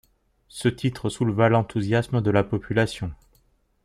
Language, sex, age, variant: French, male, 40-49, Français de métropole